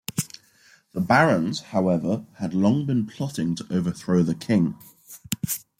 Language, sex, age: English, male, 19-29